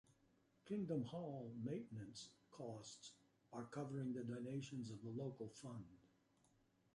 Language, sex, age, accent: English, male, 70-79, United States English